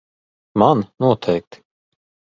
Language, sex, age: Latvian, male, 40-49